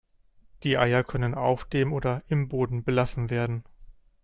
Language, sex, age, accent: German, male, 30-39, Deutschland Deutsch